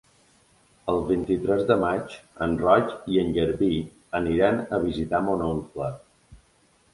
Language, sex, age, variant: Catalan, male, 30-39, Balear